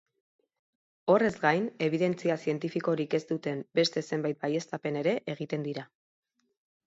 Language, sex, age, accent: Basque, female, 40-49, Erdialdekoa edo Nafarra (Gipuzkoa, Nafarroa)